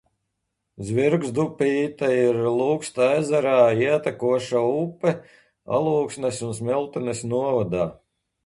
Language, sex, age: Latvian, male, 40-49